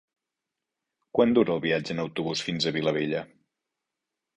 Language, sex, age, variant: Catalan, male, 40-49, Central